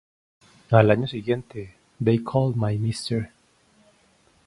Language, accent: Spanish, Andino-Pacífico: Colombia, Perú, Ecuador, oeste de Bolivia y Venezuela andina